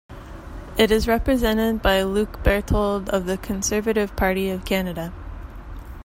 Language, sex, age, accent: English, female, 30-39, United States English